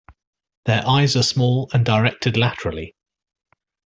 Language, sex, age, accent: English, male, 40-49, England English